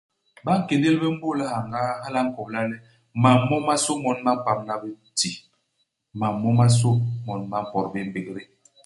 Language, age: Basaa, 40-49